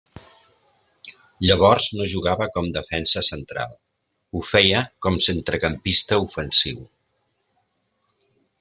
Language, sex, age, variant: Catalan, male, 50-59, Central